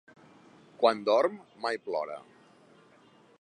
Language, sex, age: Catalan, male, 50-59